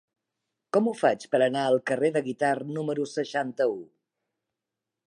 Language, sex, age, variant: Catalan, female, 50-59, Central